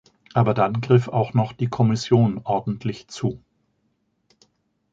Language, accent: German, Deutschland Deutsch